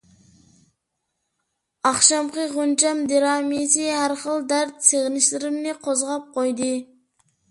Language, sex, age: Uyghur, male, under 19